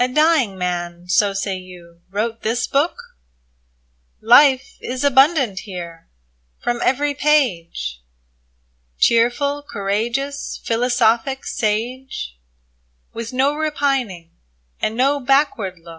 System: none